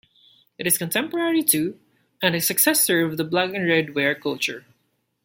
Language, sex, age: English, male, 19-29